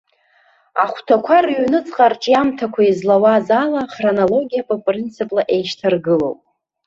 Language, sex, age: Abkhazian, female, 40-49